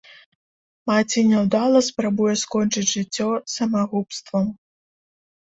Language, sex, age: Belarusian, female, 30-39